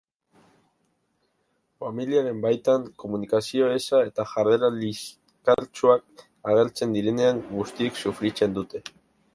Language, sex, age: Basque, male, under 19